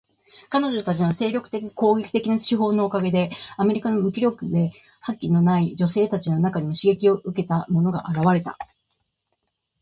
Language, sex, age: Japanese, female, 50-59